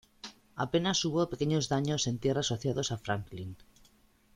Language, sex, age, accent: Spanish, male, 30-39, España: Centro-Sur peninsular (Madrid, Toledo, Castilla-La Mancha)